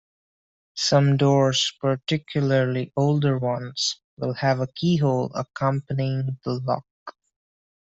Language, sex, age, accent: English, male, 19-29, India and South Asia (India, Pakistan, Sri Lanka)